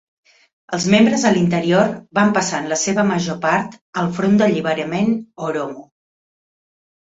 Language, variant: Catalan, Central